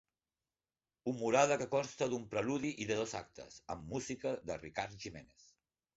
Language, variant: Catalan, Central